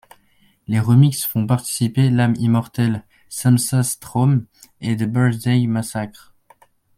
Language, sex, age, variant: French, male, under 19, Français de métropole